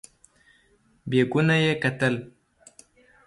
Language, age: Pashto, 19-29